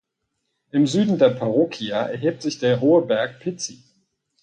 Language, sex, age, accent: German, male, 40-49, Deutschland Deutsch